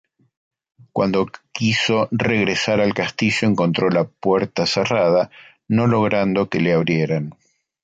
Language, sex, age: Spanish, male, 50-59